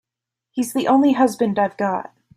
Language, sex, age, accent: English, female, under 19, United States English